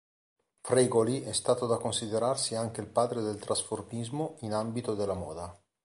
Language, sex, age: Italian, male, 40-49